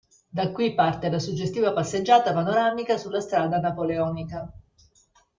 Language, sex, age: Italian, female, 60-69